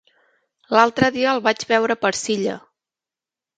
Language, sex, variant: Catalan, female, Central